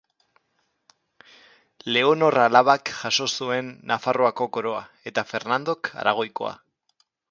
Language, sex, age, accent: Basque, male, 30-39, Mendebalekoa (Araba, Bizkaia, Gipuzkoako mendebaleko herri batzuk)